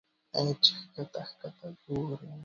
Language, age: Pashto, 19-29